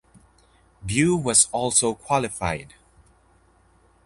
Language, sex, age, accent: English, male, under 19, Filipino